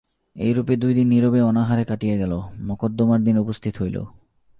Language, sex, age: Bengali, male, 19-29